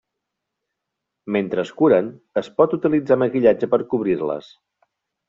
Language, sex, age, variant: Catalan, male, 30-39, Nord-Occidental